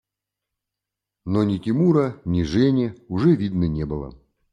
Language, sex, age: Russian, male, 50-59